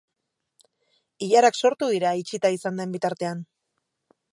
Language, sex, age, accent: Basque, female, 30-39, Erdialdekoa edo Nafarra (Gipuzkoa, Nafarroa)